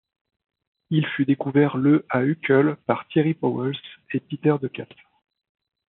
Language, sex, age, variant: French, male, 30-39, Français de métropole